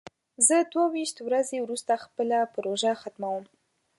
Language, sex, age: Pashto, female, 19-29